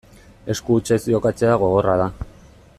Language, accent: Basque, Erdialdekoa edo Nafarra (Gipuzkoa, Nafarroa)